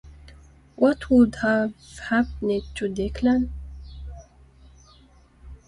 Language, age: English, 19-29